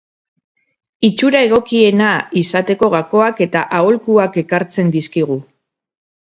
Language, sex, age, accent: Basque, female, 40-49, Mendebalekoa (Araba, Bizkaia, Gipuzkoako mendebaleko herri batzuk)